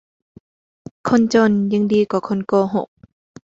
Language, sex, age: Thai, female, under 19